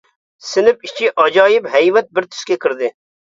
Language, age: Uyghur, 40-49